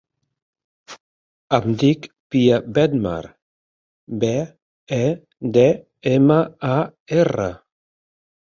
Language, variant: Catalan, Central